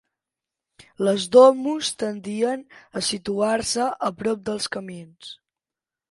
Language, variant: Catalan, Central